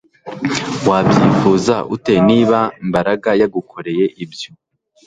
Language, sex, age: Kinyarwanda, male, 19-29